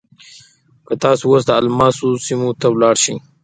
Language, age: Pashto, 19-29